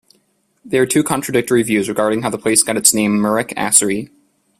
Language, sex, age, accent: English, male, under 19, United States English